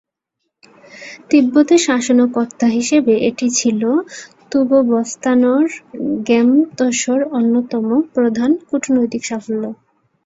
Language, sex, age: Bengali, female, 19-29